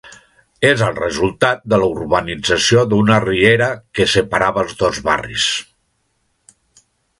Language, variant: Catalan, Nord-Occidental